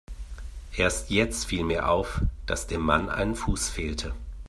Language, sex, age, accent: German, male, 40-49, Deutschland Deutsch